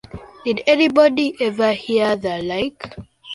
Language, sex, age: English, male, 19-29